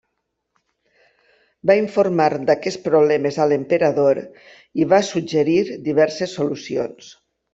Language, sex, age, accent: Catalan, female, 60-69, valencià